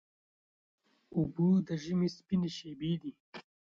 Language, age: Pashto, 19-29